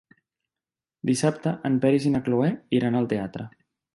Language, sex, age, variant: Catalan, male, 30-39, Central